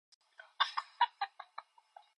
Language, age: Korean, 19-29